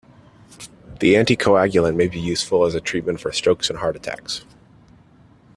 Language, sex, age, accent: English, male, 19-29, United States English